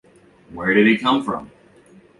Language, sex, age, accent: English, male, 19-29, United States English